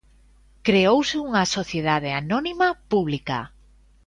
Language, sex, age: Galician, female, 40-49